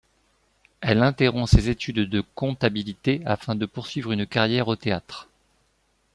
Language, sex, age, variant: French, male, 40-49, Français de métropole